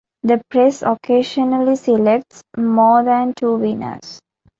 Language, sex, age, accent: English, female, 19-29, India and South Asia (India, Pakistan, Sri Lanka)